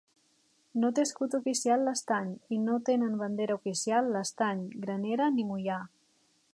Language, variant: Catalan, Central